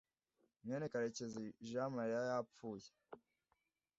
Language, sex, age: Kinyarwanda, male, under 19